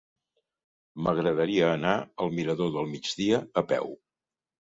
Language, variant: Catalan, Central